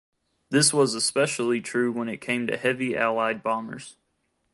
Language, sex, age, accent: English, male, 19-29, United States English